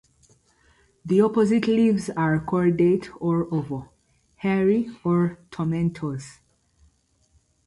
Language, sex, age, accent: English, female, 19-29, England English